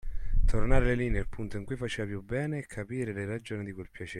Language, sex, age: Italian, male, 19-29